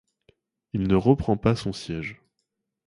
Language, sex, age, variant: French, male, 30-39, Français de métropole